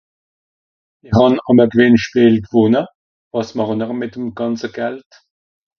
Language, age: Swiss German, 60-69